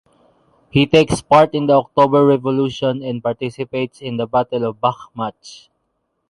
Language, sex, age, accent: English, male, 19-29, Filipino